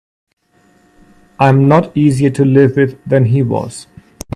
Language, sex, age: English, male, 30-39